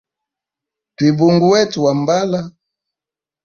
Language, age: Hemba, 19-29